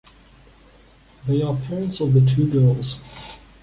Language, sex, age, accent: English, male, 30-39, Southern African (South Africa, Zimbabwe, Namibia)